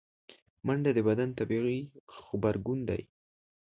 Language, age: Pashto, under 19